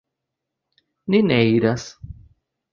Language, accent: Esperanto, Internacia